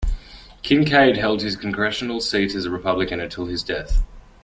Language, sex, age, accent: English, male, 19-29, Australian English